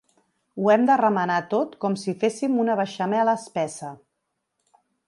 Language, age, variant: Catalan, 40-49, Central